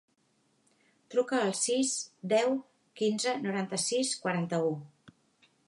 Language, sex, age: Catalan, female, 60-69